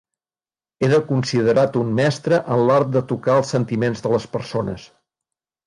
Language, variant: Catalan, Nord-Occidental